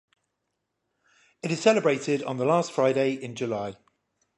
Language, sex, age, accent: English, male, 30-39, England English